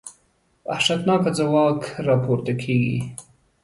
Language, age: Pashto, 19-29